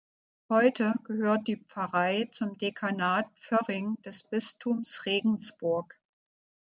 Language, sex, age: German, female, 60-69